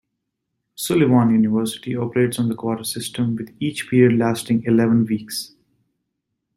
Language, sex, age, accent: English, male, 19-29, United States English